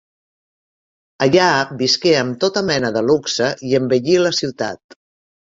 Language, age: Catalan, 60-69